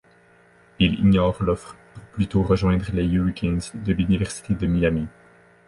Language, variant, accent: French, Français d'Amérique du Nord, Français du Canada